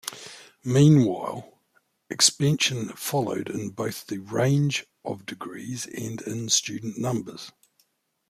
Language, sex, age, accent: English, male, 50-59, New Zealand English